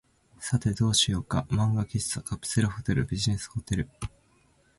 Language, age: Japanese, 19-29